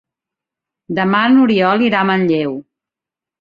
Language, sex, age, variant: Catalan, female, 40-49, Central